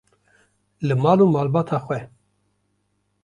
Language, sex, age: Kurdish, male, 50-59